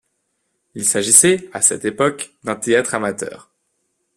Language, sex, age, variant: French, male, 19-29, Français de métropole